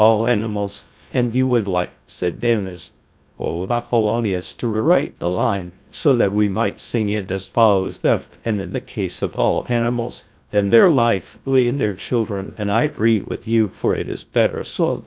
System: TTS, GlowTTS